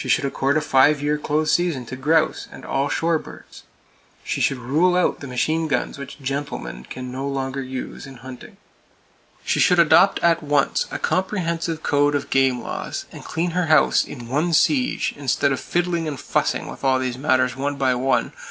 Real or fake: real